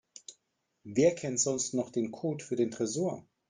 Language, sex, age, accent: German, male, 50-59, Deutschland Deutsch